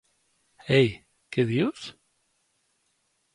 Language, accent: Catalan, valencià